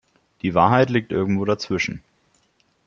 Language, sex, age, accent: German, male, 30-39, Deutschland Deutsch